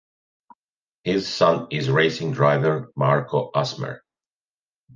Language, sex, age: English, male, 50-59